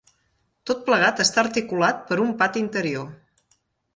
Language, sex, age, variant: Catalan, female, 40-49, Central